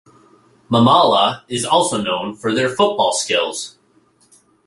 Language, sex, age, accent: English, male, 30-39, United States English